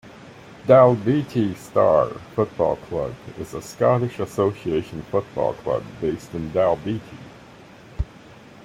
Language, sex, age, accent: English, male, 60-69, Canadian English